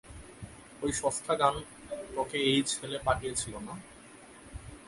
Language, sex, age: Bengali, male, 19-29